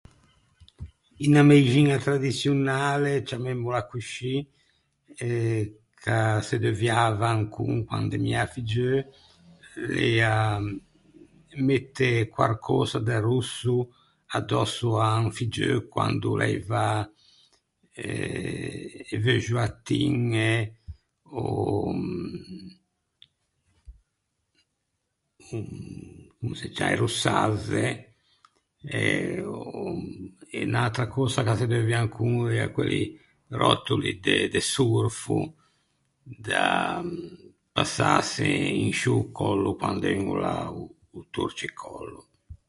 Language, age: Ligurian, 70-79